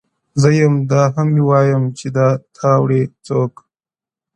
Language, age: Pashto, under 19